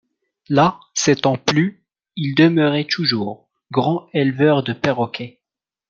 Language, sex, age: French, male, 19-29